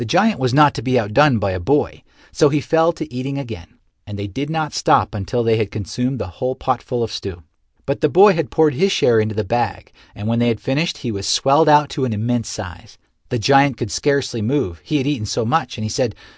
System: none